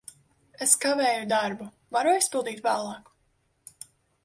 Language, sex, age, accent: Latvian, female, 19-29, Riga